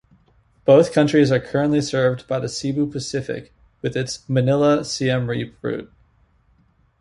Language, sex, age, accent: English, male, 19-29, United States English